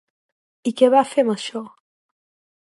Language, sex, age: Catalan, female, 19-29